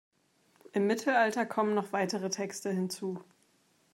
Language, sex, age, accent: German, female, 19-29, Deutschland Deutsch